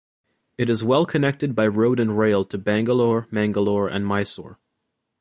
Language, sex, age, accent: English, male, 19-29, United States English